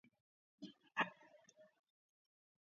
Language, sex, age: Georgian, male, under 19